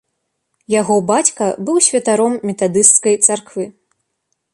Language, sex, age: Belarusian, female, 19-29